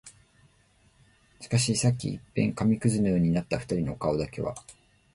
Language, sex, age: Japanese, male, 19-29